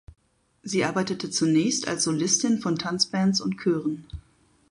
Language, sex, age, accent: German, female, 40-49, Deutschland Deutsch